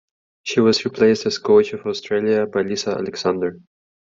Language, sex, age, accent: English, male, 30-39, United States English